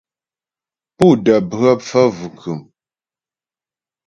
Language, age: Ghomala, 19-29